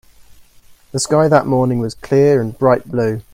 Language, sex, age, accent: English, male, 19-29, England English